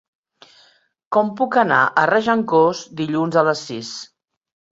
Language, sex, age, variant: Catalan, female, 60-69, Central